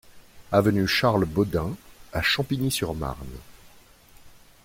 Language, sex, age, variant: French, male, 40-49, Français de métropole